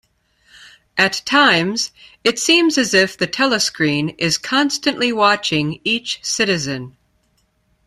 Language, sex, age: English, female, 50-59